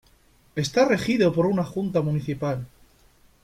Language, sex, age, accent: Spanish, male, 19-29, España: Centro-Sur peninsular (Madrid, Toledo, Castilla-La Mancha)